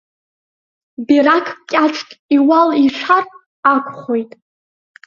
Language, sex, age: Abkhazian, female, under 19